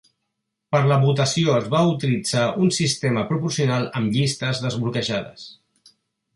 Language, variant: Catalan, Central